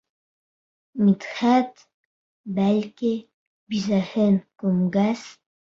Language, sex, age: Bashkir, male, under 19